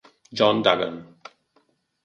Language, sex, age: Italian, male, 40-49